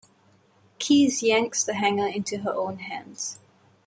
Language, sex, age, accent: English, female, 30-39, Singaporean English